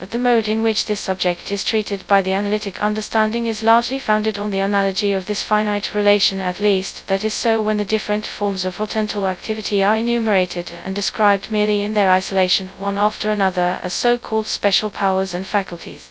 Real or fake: fake